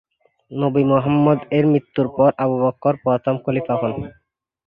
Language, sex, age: Bengali, male, 19-29